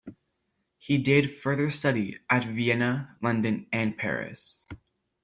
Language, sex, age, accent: English, male, under 19, Singaporean English